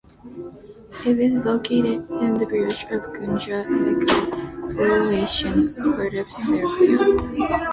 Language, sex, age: English, female, 19-29